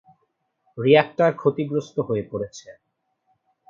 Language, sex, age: Bengali, male, 19-29